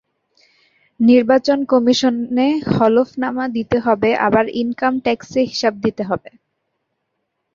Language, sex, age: Bengali, female, 19-29